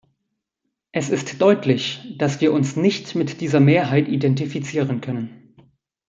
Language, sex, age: German, male, 30-39